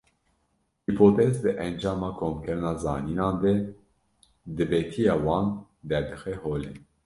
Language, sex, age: Kurdish, male, 19-29